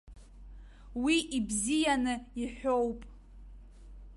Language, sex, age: Abkhazian, female, under 19